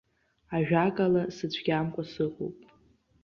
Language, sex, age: Abkhazian, female, 19-29